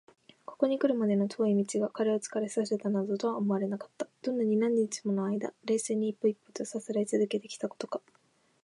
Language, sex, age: Japanese, female, 19-29